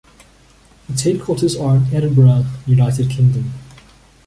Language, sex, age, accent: English, male, 30-39, Southern African (South Africa, Zimbabwe, Namibia)